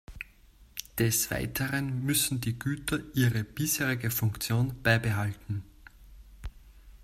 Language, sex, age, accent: German, male, 19-29, Österreichisches Deutsch